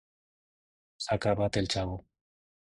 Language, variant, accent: Catalan, Nord-Occidental, nord-occidental